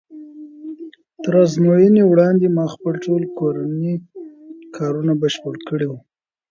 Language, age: Pashto, 30-39